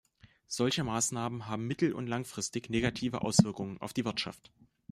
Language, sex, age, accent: German, male, 19-29, Deutschland Deutsch